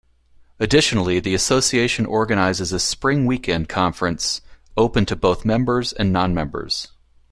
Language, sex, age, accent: English, male, 40-49, United States English